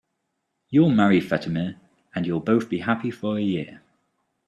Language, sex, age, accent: English, male, 30-39, England English